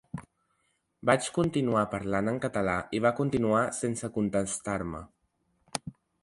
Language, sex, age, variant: Catalan, male, under 19, Central